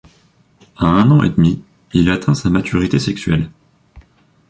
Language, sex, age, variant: French, male, under 19, Français de métropole